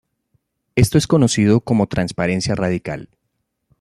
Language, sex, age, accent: Spanish, male, 30-39, Andino-Pacífico: Colombia, Perú, Ecuador, oeste de Bolivia y Venezuela andina